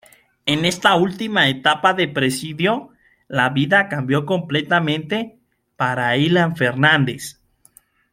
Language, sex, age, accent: Spanish, male, 30-39, Caribe: Cuba, Venezuela, Puerto Rico, República Dominicana, Panamá, Colombia caribeña, México caribeño, Costa del golfo de México